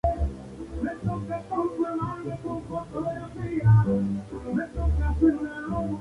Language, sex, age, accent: Spanish, male, 19-29, México